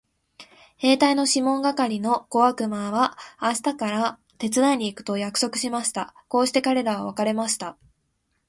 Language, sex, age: Japanese, female, 19-29